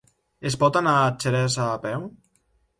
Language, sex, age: Catalan, male, under 19